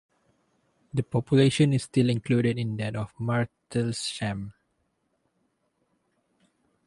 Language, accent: English, Malaysian English